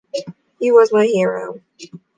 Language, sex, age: English, female, under 19